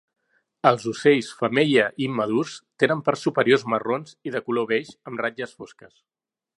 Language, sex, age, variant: Catalan, male, 40-49, Central